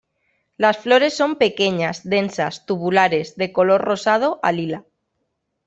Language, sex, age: Spanish, female, 19-29